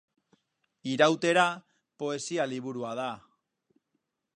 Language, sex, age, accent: Basque, male, 30-39, Mendebalekoa (Araba, Bizkaia, Gipuzkoako mendebaleko herri batzuk)